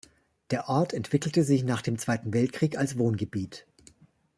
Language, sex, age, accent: German, male, 40-49, Deutschland Deutsch